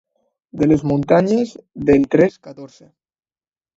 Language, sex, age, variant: Catalan, male, under 19, Alacantí